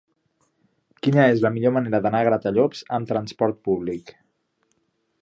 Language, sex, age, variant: Catalan, male, 19-29, Nord-Occidental